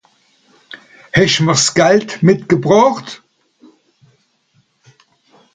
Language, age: Swiss German, 60-69